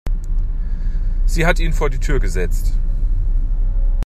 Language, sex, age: German, male, 30-39